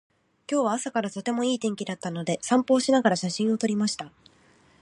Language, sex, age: Japanese, female, 19-29